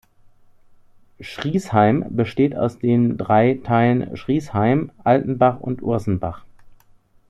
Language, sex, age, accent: German, male, 30-39, Deutschland Deutsch